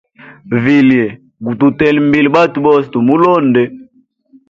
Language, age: Hemba, 30-39